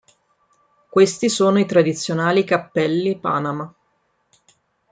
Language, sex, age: Italian, female, 30-39